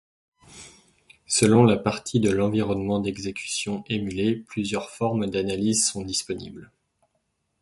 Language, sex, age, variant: French, male, 19-29, Français de métropole